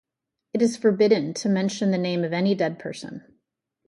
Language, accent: English, United States English